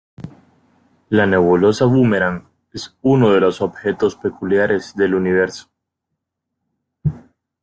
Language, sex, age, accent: Spanish, male, 19-29, América central